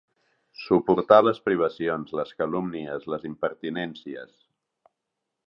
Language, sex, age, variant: Catalan, male, 50-59, Central